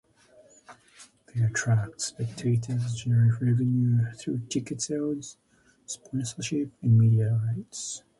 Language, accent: English, England English